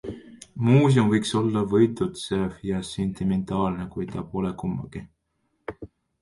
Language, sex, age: Estonian, male, 19-29